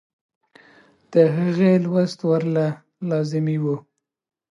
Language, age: Pashto, 19-29